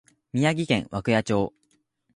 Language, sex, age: Japanese, male, 19-29